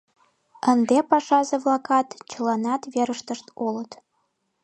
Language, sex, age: Mari, female, 19-29